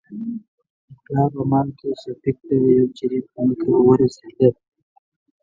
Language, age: Pashto, under 19